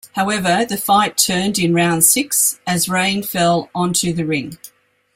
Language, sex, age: English, female, 60-69